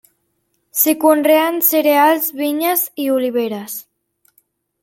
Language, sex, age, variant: Catalan, female, under 19, Central